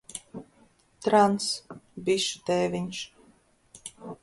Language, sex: Latvian, female